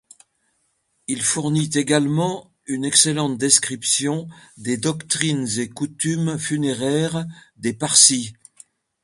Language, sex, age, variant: French, male, 70-79, Français de métropole